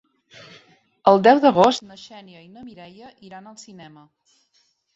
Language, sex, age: Catalan, female, 50-59